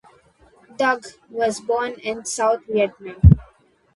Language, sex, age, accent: English, female, under 19, India and South Asia (India, Pakistan, Sri Lanka)